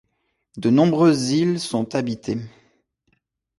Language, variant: French, Français de métropole